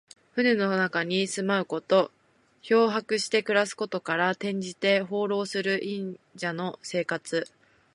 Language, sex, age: Japanese, female, 19-29